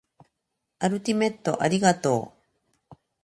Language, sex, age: Japanese, female, 40-49